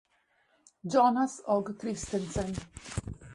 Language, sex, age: Italian, female, 30-39